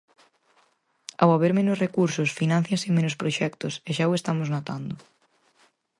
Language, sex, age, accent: Galician, female, 19-29, Central (gheada)